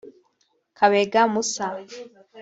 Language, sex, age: Kinyarwanda, female, 19-29